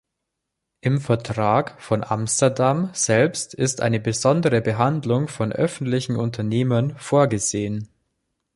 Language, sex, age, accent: German, male, under 19, Deutschland Deutsch